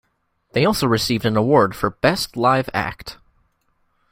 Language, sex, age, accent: English, male, under 19, Canadian English